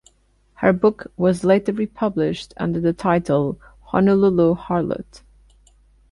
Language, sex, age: English, female, 30-39